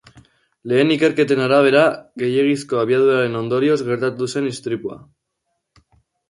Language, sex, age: Basque, male, under 19